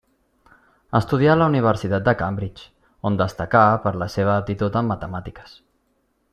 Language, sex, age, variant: Catalan, male, 30-39, Septentrional